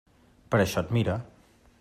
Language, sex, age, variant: Catalan, male, 30-39, Central